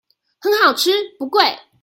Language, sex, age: Chinese, female, 19-29